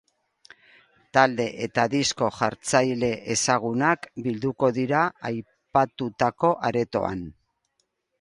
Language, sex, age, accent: Basque, female, 60-69, Erdialdekoa edo Nafarra (Gipuzkoa, Nafarroa)